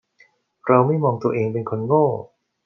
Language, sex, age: Thai, male, 40-49